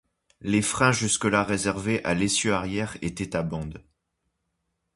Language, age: French, 19-29